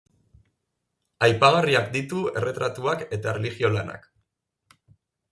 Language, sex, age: Basque, male, 19-29